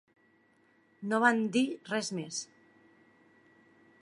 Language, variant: Catalan, Central